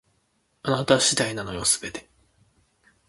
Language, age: Japanese, 19-29